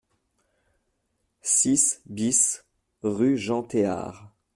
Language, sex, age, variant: French, male, 19-29, Français de métropole